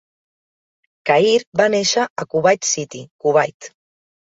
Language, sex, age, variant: Catalan, female, 30-39, Central